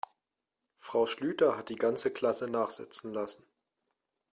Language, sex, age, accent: German, male, 19-29, Deutschland Deutsch